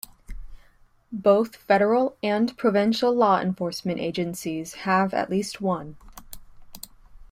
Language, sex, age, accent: English, female, 19-29, United States English